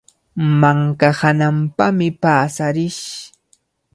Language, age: Cajatambo North Lima Quechua, 19-29